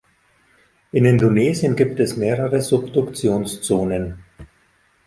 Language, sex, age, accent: German, male, 50-59, Deutschland Deutsch